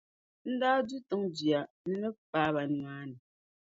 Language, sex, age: Dagbani, female, 30-39